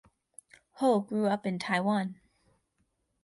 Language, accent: English, United States English